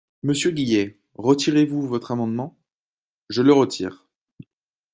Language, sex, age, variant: French, male, 19-29, Français de métropole